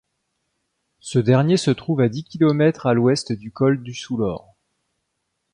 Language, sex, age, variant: French, male, 30-39, Français de métropole